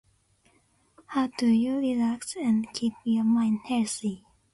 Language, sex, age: English, female, under 19